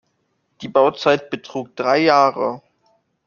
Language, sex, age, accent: German, male, under 19, Deutschland Deutsch